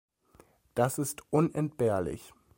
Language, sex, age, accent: German, male, 19-29, Deutschland Deutsch